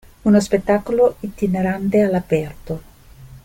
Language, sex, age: Italian, female, 50-59